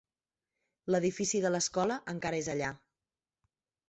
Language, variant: Catalan, Central